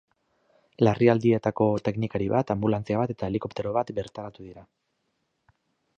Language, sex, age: Basque, male, 30-39